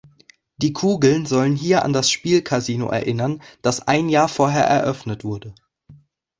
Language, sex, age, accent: German, male, under 19, Deutschland Deutsch